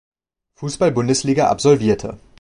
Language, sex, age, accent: German, male, 19-29, Deutschland Deutsch